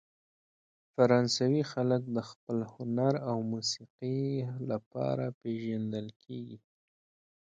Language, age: Pashto, 19-29